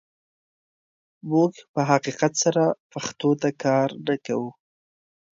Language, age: Pashto, 19-29